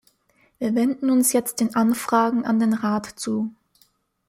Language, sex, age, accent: German, female, 19-29, Österreichisches Deutsch